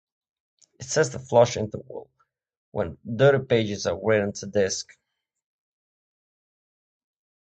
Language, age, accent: English, 19-29, Czech